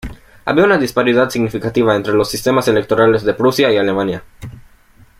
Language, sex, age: Spanish, male, under 19